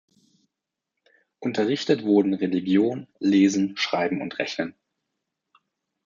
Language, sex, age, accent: German, male, 30-39, Deutschland Deutsch